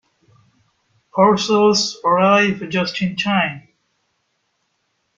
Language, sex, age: English, male, 19-29